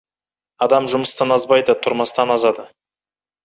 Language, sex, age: Kazakh, male, 19-29